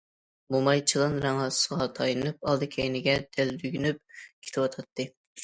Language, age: Uyghur, 19-29